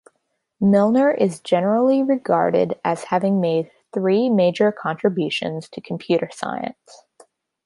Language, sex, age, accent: English, female, under 19, United States English